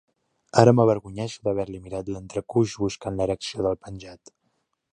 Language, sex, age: Catalan, male, under 19